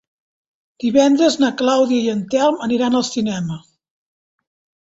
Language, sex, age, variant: Catalan, male, 50-59, Central